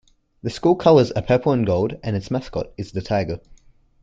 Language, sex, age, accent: English, male, under 19, Australian English